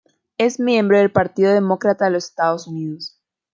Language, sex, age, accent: Spanish, female, 19-29, Caribe: Cuba, Venezuela, Puerto Rico, República Dominicana, Panamá, Colombia caribeña, México caribeño, Costa del golfo de México